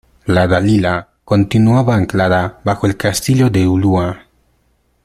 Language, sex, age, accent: Spanish, male, 19-29, Andino-Pacífico: Colombia, Perú, Ecuador, oeste de Bolivia y Venezuela andina